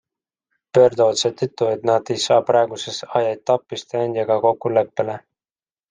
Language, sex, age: Estonian, male, 19-29